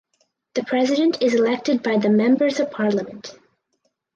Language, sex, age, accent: English, female, under 19, United States English